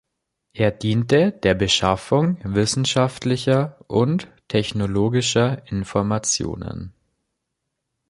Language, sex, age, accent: German, male, under 19, Deutschland Deutsch